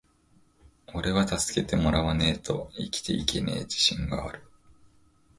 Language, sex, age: Japanese, male, 19-29